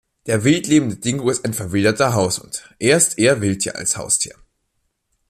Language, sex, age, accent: German, male, under 19, Deutschland Deutsch